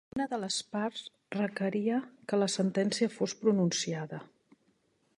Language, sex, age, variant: Catalan, female, 50-59, Central